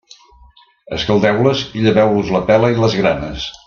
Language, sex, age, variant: Catalan, male, 70-79, Central